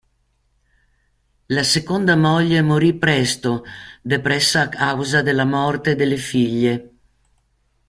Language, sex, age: Italian, female, 60-69